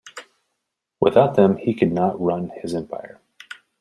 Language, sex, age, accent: English, male, 30-39, United States English